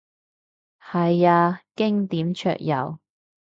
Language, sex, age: Cantonese, female, 30-39